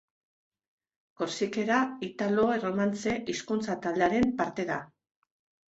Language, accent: Basque, Mendebalekoa (Araba, Bizkaia, Gipuzkoako mendebaleko herri batzuk)